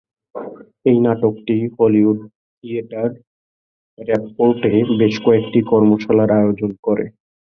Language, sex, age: Bengali, male, 19-29